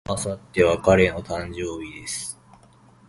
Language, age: Japanese, 19-29